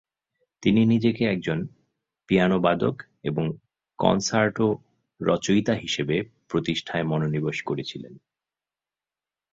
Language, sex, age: Bengali, male, 40-49